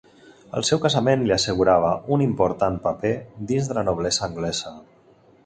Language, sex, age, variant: Catalan, male, 40-49, Central